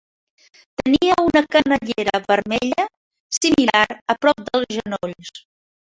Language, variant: Catalan, Central